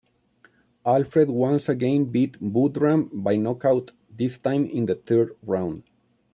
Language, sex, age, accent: English, male, 40-49, United States English